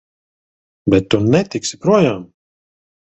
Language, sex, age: Latvian, male, 30-39